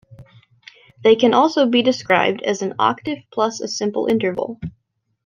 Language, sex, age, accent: English, female, 19-29, United States English